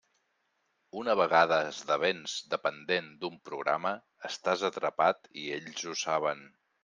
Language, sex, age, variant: Catalan, male, 40-49, Central